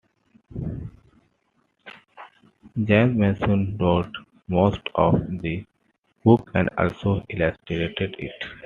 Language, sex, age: English, male, 19-29